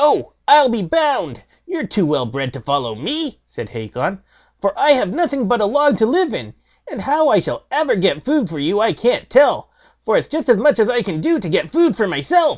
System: none